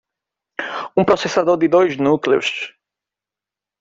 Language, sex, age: Portuguese, male, 30-39